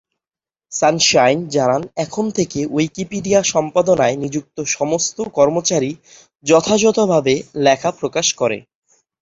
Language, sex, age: Bengali, male, 19-29